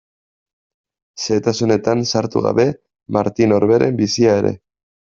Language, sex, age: Basque, male, 19-29